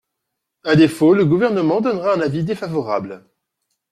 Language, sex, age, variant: French, male, 40-49, Français de métropole